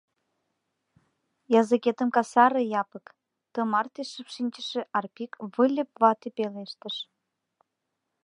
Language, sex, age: Mari, female, 19-29